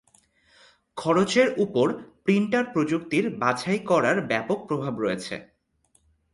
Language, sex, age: Bengali, male, 19-29